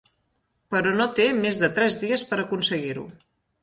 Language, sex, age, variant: Catalan, female, 40-49, Central